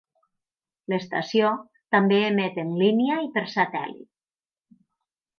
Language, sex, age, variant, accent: Catalan, female, 50-59, Nord-Occidental, Tortosí